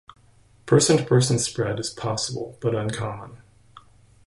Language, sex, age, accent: English, male, 50-59, United States English